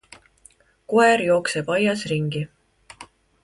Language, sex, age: Estonian, female, 19-29